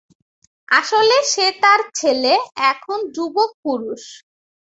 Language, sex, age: Bengali, female, under 19